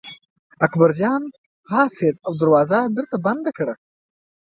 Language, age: Pashto, 19-29